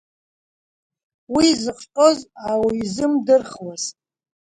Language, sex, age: Abkhazian, female, 50-59